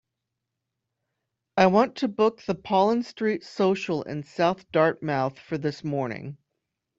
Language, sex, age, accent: English, male, 19-29, United States English